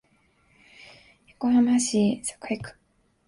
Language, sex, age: Japanese, female, 19-29